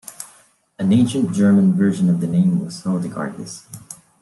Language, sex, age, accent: English, female, 19-29, Filipino